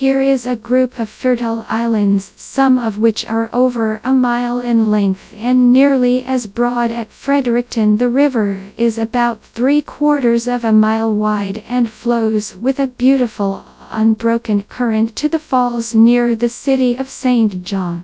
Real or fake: fake